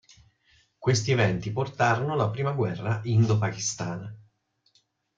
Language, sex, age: Italian, male, 50-59